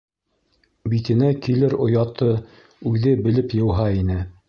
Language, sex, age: Bashkir, male, 60-69